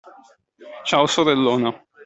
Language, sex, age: Italian, male, 19-29